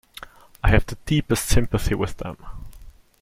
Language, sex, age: English, male, 30-39